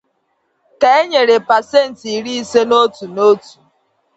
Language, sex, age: Igbo, female, 19-29